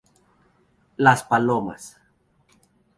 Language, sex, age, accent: Spanish, male, 19-29, México